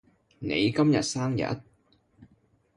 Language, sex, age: Cantonese, male, 19-29